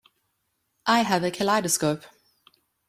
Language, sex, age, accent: English, female, 30-39, Southern African (South Africa, Zimbabwe, Namibia)